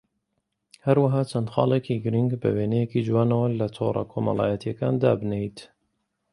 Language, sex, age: Central Kurdish, male, 19-29